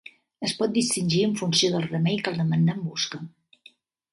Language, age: Catalan, 60-69